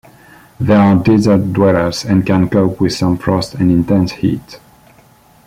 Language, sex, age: English, male, 30-39